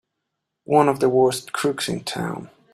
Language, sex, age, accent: English, male, 19-29, United States English